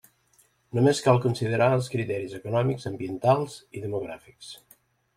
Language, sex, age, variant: Catalan, male, 19-29, Nord-Occidental